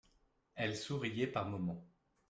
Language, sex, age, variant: French, male, 30-39, Français de métropole